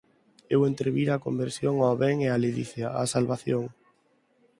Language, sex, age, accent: Galician, male, under 19, Neofalante